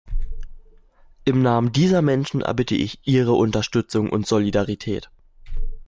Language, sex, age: German, male, 19-29